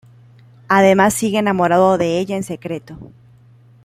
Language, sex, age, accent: Spanish, female, 30-39, Caribe: Cuba, Venezuela, Puerto Rico, República Dominicana, Panamá, Colombia caribeña, México caribeño, Costa del golfo de México